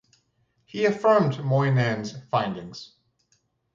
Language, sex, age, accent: English, male, 19-29, United States English